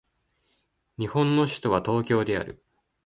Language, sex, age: Japanese, male, 19-29